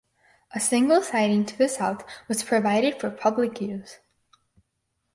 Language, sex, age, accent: English, female, under 19, United States English